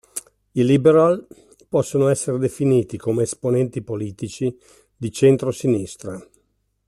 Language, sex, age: Italian, male, 60-69